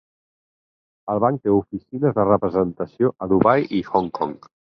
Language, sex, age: Catalan, male, 40-49